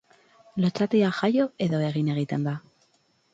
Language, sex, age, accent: Basque, female, 30-39, Mendebalekoa (Araba, Bizkaia, Gipuzkoako mendebaleko herri batzuk)